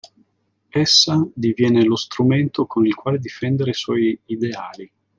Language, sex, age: Italian, male, 40-49